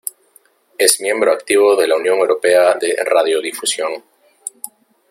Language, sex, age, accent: Spanish, male, 40-49, Andino-Pacífico: Colombia, Perú, Ecuador, oeste de Bolivia y Venezuela andina